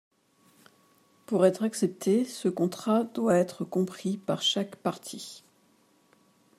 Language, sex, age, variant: French, female, 40-49, Français de métropole